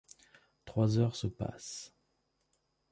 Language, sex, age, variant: French, male, 30-39, Français de métropole